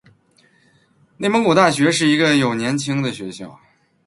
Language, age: Chinese, 30-39